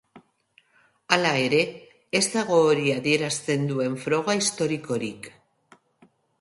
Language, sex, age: Basque, female, 50-59